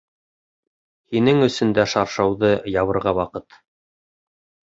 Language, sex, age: Bashkir, male, 30-39